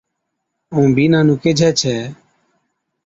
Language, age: Od, 30-39